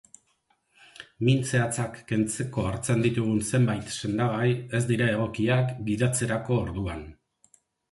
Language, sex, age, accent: Basque, male, 50-59, Erdialdekoa edo Nafarra (Gipuzkoa, Nafarroa)